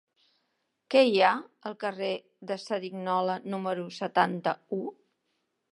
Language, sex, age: Catalan, female, 60-69